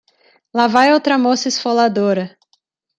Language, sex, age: Portuguese, female, 30-39